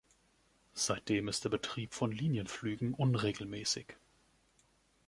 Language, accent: German, Deutschland Deutsch